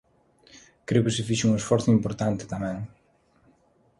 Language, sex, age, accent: Galician, male, 30-39, Normativo (estándar)